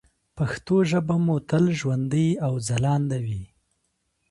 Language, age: Pashto, 30-39